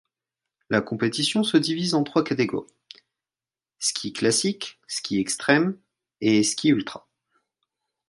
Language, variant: French, Français de métropole